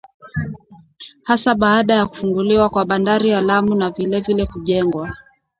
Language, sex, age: Swahili, female, 30-39